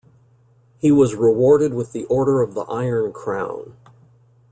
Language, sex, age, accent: English, male, 60-69, United States English